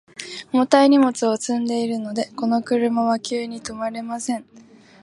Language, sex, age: Japanese, female, 19-29